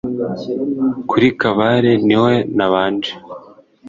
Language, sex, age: Kinyarwanda, male, 19-29